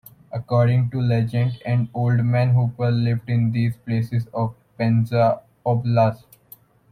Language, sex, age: English, male, 19-29